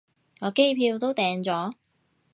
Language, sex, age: Cantonese, female, 19-29